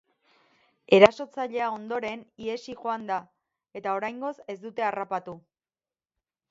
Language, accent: Basque, Erdialdekoa edo Nafarra (Gipuzkoa, Nafarroa)